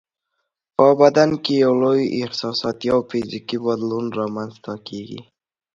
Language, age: Pashto, under 19